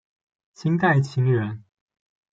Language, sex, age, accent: Chinese, male, 19-29, 出生地：福建省